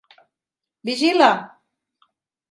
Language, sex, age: Catalan, female, 60-69